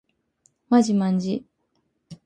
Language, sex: Japanese, female